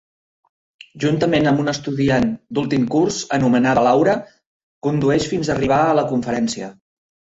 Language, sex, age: Catalan, male, 50-59